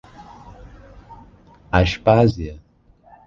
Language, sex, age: Portuguese, male, 19-29